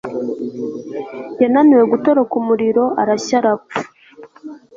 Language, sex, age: Kinyarwanda, female, 19-29